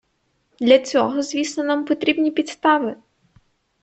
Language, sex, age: Ukrainian, female, 30-39